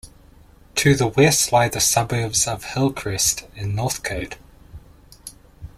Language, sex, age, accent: English, male, 30-39, New Zealand English